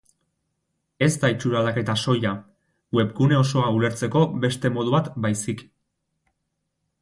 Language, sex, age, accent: Basque, male, 19-29, Erdialdekoa edo Nafarra (Gipuzkoa, Nafarroa)